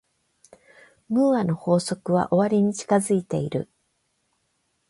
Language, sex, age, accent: Japanese, female, 50-59, 関西; 関東